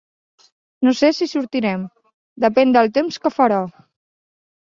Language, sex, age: Catalan, female, 19-29